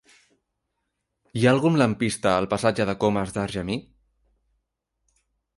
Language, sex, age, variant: Catalan, male, 19-29, Central